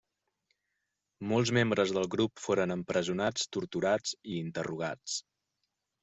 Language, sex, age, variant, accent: Catalan, male, 30-39, Central, central